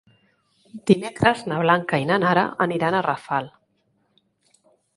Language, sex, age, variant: Catalan, female, 40-49, Central